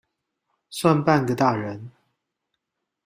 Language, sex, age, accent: Chinese, male, 30-39, 出生地：高雄市